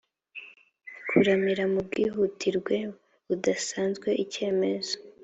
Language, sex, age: Kinyarwanda, female, 19-29